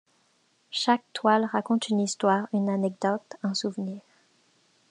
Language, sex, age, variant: French, female, under 19, Français de métropole